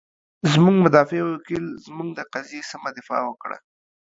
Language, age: Pashto, 19-29